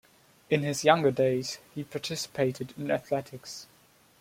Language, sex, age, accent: English, male, 19-29, England English